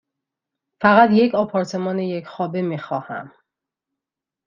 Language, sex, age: Persian, female, 30-39